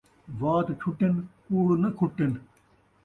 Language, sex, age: Saraiki, male, 50-59